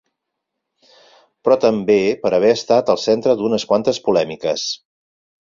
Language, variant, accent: Catalan, Central, Barceloní